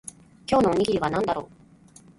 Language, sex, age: Japanese, female, 30-39